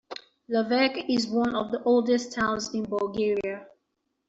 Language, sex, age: English, female, 19-29